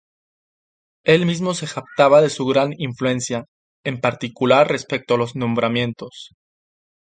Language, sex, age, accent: Spanish, male, 19-29, México